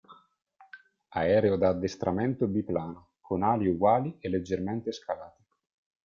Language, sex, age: Italian, male, 19-29